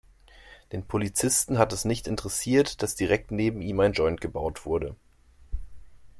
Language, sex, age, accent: German, male, 19-29, Deutschland Deutsch